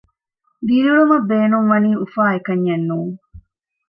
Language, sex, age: Divehi, female, 30-39